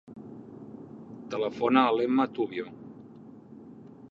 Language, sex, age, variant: Catalan, male, 30-39, Central